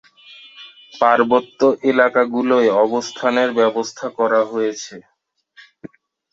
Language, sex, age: Bengali, male, 19-29